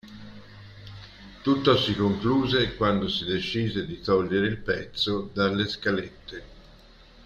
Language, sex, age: Italian, male, 60-69